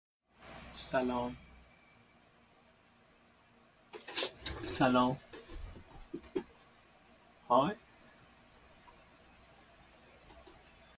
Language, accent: English, United States English